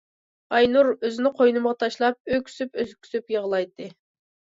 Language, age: Uyghur, 30-39